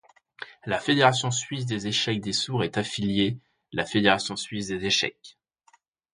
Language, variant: French, Français de métropole